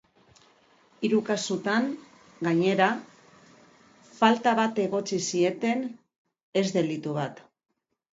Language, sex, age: Basque, female, 50-59